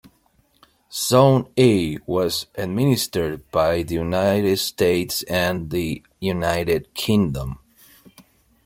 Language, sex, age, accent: English, male, 40-49, United States English